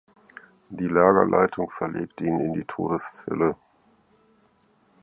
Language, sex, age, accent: German, male, 50-59, Deutschland Deutsch